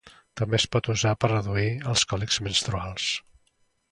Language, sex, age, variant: Catalan, male, 50-59, Central